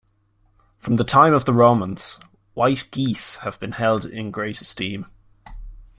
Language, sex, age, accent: English, male, 19-29, Irish English